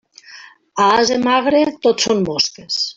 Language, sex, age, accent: Catalan, female, 50-59, valencià